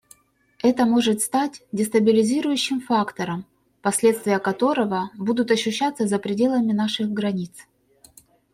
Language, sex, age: Russian, female, 40-49